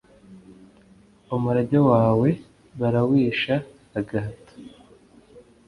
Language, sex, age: Kinyarwanda, male, 19-29